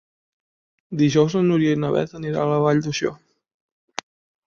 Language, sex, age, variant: Catalan, male, 19-29, Central